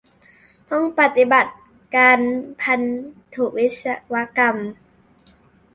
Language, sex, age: Thai, male, under 19